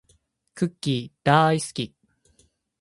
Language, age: Japanese, 19-29